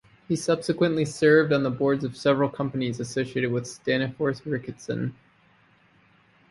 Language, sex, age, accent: English, male, 30-39, United States English